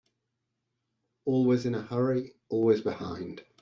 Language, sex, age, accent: English, male, 50-59, England English